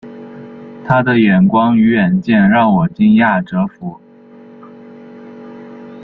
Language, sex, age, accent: Chinese, male, 19-29, 出生地：江西省